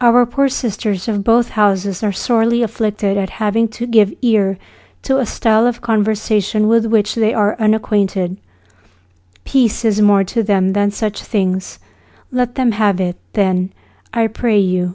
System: none